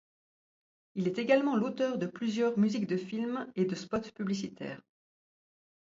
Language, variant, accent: French, Français d'Europe, Français de Suisse